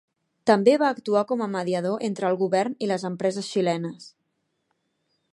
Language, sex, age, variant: Catalan, female, 40-49, Central